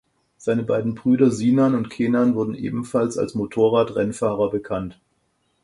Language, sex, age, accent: German, male, 50-59, Deutschland Deutsch